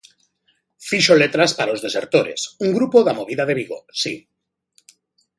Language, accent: Galician, Normativo (estándar)